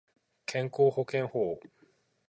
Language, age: Japanese, 30-39